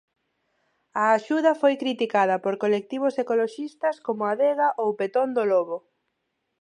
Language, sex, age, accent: Galician, female, 30-39, Neofalante